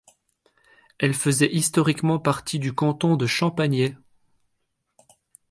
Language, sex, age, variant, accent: French, male, 30-39, Français d'Europe, Français de Belgique